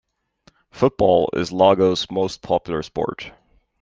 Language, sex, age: English, male, 30-39